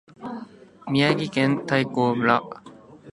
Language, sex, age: Japanese, male, 19-29